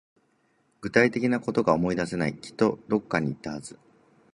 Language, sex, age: Japanese, male, 40-49